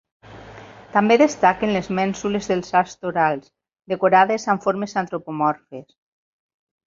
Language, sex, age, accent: Catalan, female, 40-49, valencià